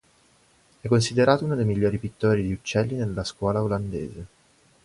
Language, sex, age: Italian, male, 19-29